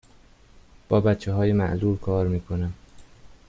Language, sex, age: Persian, male, 19-29